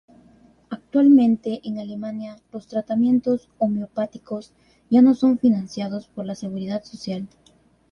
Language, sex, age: Spanish, female, 19-29